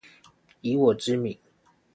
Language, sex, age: Chinese, male, 19-29